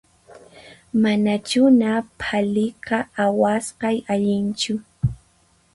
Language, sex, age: Puno Quechua, female, 19-29